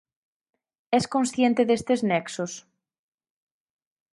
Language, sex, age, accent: Galician, female, 19-29, Central (gheada); Normativo (estándar)